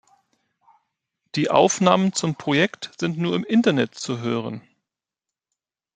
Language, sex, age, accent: German, male, 40-49, Deutschland Deutsch